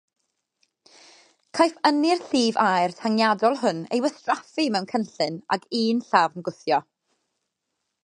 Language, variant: Welsh, South-Eastern Welsh